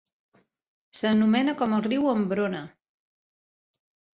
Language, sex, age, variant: Catalan, female, 50-59, Central